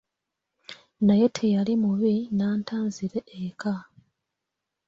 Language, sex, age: Ganda, female, 19-29